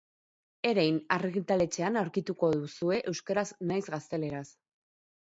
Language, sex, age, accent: Basque, female, 40-49, Mendebalekoa (Araba, Bizkaia, Gipuzkoako mendebaleko herri batzuk)